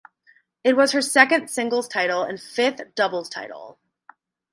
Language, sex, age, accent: English, female, 19-29, United States English